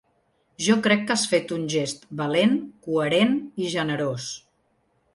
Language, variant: Catalan, Central